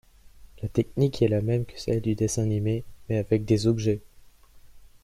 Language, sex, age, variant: French, male, under 19, Français de métropole